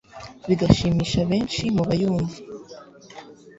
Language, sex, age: Kinyarwanda, female, under 19